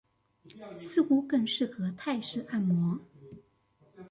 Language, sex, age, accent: Chinese, female, 40-49, 出生地：臺北市